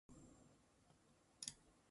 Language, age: Chinese, 19-29